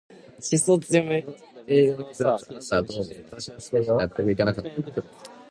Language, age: Japanese, 19-29